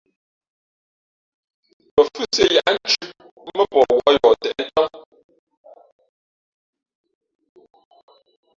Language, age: Fe'fe', 50-59